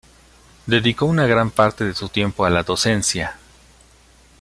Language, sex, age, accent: Spanish, male, 40-49, México